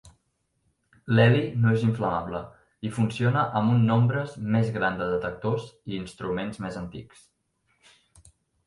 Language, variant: Catalan, Central